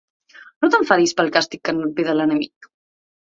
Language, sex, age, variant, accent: Catalan, female, 19-29, Central, Barceloní